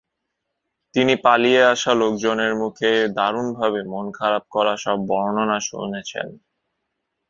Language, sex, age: Bengali, male, 19-29